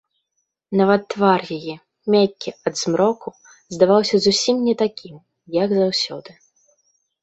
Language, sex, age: Belarusian, female, 19-29